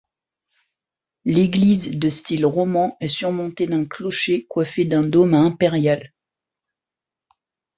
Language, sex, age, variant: French, male, 30-39, Français de métropole